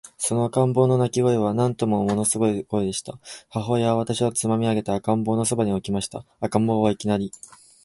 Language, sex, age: Japanese, male, 19-29